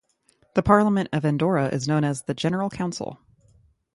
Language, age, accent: English, 30-39, United States English